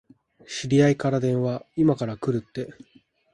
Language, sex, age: Japanese, male, 19-29